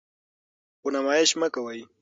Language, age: Pashto, under 19